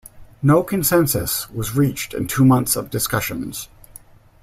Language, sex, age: English, male, 40-49